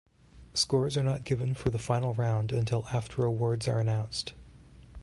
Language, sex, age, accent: English, male, 40-49, Canadian English